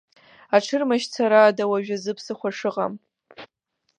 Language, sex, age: Abkhazian, female, under 19